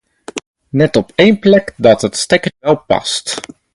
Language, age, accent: Dutch, 19-29, Nederlands Nederlands